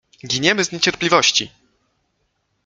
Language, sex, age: Polish, male, 19-29